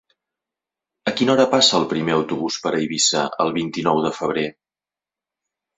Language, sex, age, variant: Catalan, male, 40-49, Central